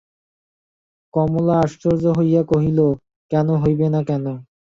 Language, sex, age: Bengali, male, 19-29